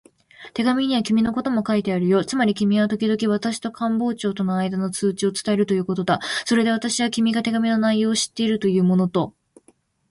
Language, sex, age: Japanese, female, 19-29